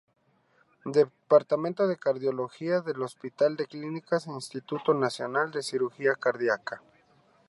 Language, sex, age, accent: Spanish, male, 30-39, México